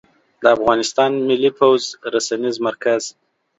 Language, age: Pashto, 30-39